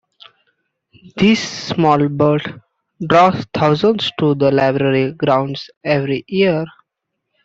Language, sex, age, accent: English, male, 19-29, India and South Asia (India, Pakistan, Sri Lanka)